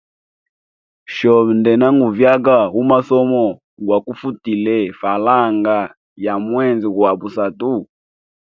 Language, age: Hemba, 30-39